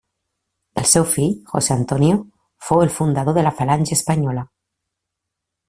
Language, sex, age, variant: Catalan, female, 40-49, Septentrional